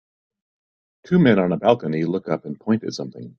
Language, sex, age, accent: English, male, 30-39, United States English